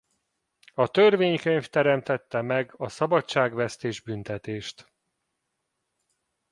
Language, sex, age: Hungarian, male, 40-49